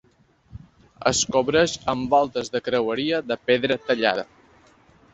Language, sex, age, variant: Catalan, male, 30-39, Balear